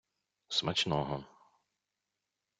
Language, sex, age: Ukrainian, male, 30-39